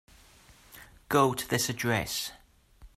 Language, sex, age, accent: English, male, 50-59, Welsh English